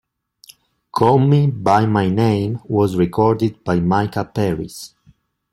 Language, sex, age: English, male, 30-39